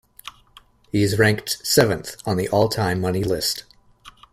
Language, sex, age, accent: English, male, 19-29, United States English